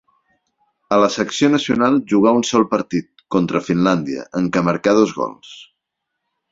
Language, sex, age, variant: Catalan, male, 40-49, Central